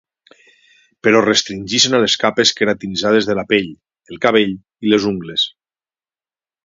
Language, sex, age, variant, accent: Catalan, male, 40-49, Valencià septentrional, valencià